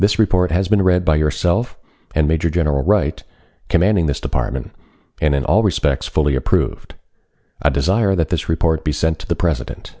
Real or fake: real